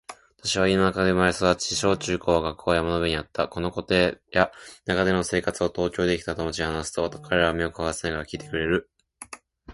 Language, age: Japanese, 19-29